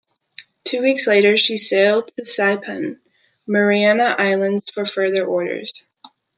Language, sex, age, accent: English, male, 19-29, United States English